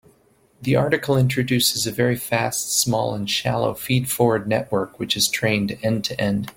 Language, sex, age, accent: English, male, 40-49, United States English